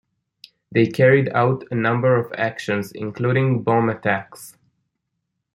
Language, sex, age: English, male, 19-29